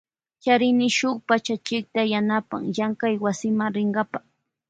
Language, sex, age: Loja Highland Quichua, female, 19-29